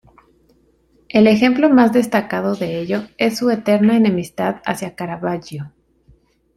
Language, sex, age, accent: Spanish, female, 30-39, México